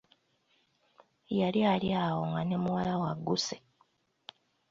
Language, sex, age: Ganda, female, 19-29